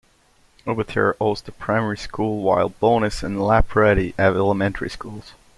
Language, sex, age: English, male, 30-39